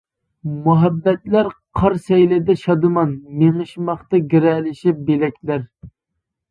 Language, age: Uyghur, 19-29